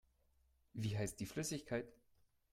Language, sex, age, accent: German, male, 19-29, Deutschland Deutsch